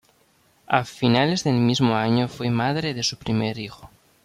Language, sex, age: Spanish, male, 19-29